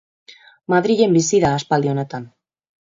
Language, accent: Basque, Mendebalekoa (Araba, Bizkaia, Gipuzkoako mendebaleko herri batzuk)